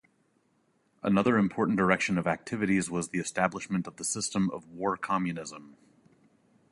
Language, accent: English, United States English